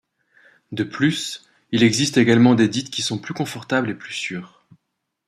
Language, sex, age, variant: French, male, 19-29, Français de métropole